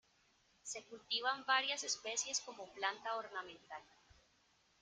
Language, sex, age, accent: Spanish, female, 30-39, Caribe: Cuba, Venezuela, Puerto Rico, República Dominicana, Panamá, Colombia caribeña, México caribeño, Costa del golfo de México